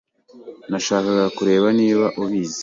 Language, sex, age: Kinyarwanda, male, 19-29